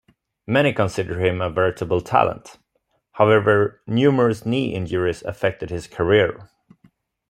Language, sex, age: English, male, 19-29